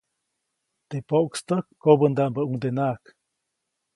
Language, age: Copainalá Zoque, 19-29